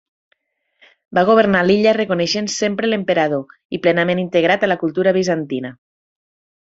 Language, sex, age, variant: Catalan, female, 30-39, Nord-Occidental